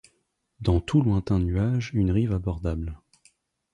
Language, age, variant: French, 30-39, Français de métropole